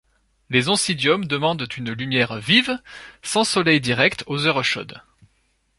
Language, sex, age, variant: French, male, 30-39, Français de métropole